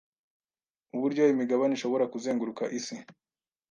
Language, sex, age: Kinyarwanda, male, 19-29